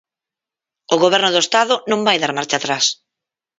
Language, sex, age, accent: Galician, female, 30-39, Normativo (estándar)